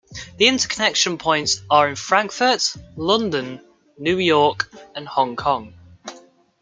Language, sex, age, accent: English, male, under 19, England English